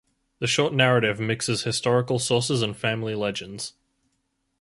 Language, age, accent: English, 19-29, Australian English